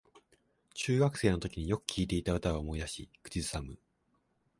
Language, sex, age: Japanese, male, 19-29